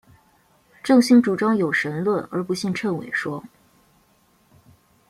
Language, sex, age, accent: Chinese, female, 19-29, 出生地：黑龙江省